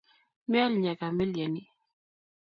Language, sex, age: Kalenjin, female, 19-29